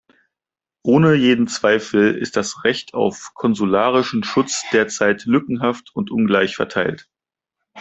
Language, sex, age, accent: German, male, 19-29, Deutschland Deutsch